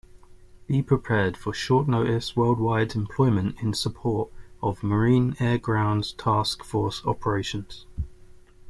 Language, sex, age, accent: English, male, 30-39, England English